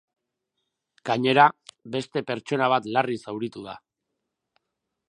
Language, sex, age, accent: Basque, male, 19-29, Erdialdekoa edo Nafarra (Gipuzkoa, Nafarroa)